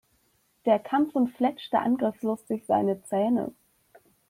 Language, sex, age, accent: German, female, 19-29, Deutschland Deutsch